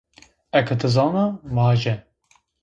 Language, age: Zaza, 19-29